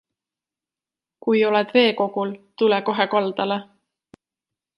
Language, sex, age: Estonian, female, 19-29